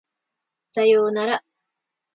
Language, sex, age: Japanese, female, 40-49